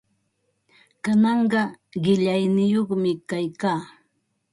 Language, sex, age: Ambo-Pasco Quechua, female, 60-69